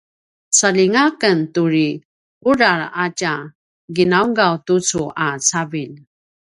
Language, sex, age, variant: Paiwan, female, 50-59, pinayuanan a kinaikacedasan (東排灣語)